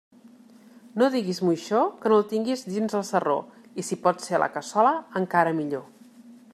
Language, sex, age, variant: Catalan, female, 40-49, Central